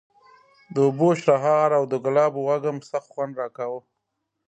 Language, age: Pashto, 40-49